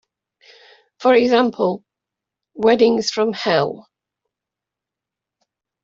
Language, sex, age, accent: English, female, 60-69, England English